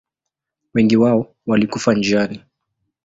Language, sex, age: Swahili, male, 19-29